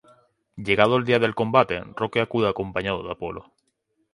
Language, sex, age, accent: Spanish, male, 19-29, España: Islas Canarias